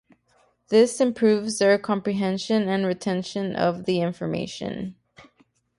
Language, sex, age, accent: English, female, 19-29, United States English